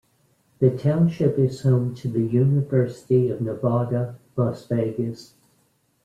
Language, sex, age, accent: English, male, 50-59, United States English